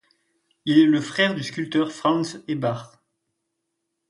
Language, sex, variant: French, male, Français de métropole